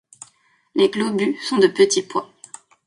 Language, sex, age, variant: French, female, 19-29, Français de métropole